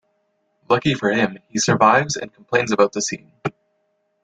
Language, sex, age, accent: English, male, under 19, United States English